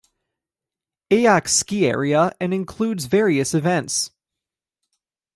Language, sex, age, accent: English, male, 19-29, United States English